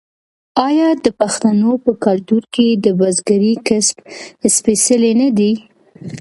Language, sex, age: Pashto, female, 19-29